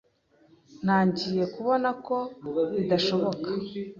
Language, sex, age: Kinyarwanda, female, 19-29